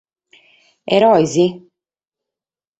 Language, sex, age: Sardinian, female, 30-39